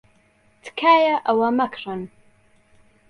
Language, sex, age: Central Kurdish, male, 40-49